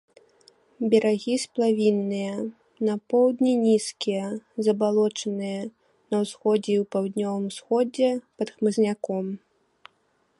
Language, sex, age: Belarusian, female, 19-29